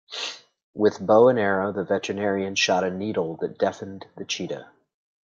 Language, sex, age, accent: English, male, 40-49, United States English